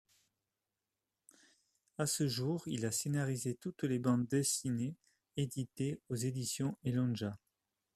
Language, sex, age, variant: French, male, 40-49, Français de métropole